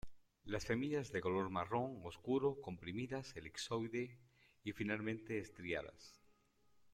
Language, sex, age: Spanish, male, 40-49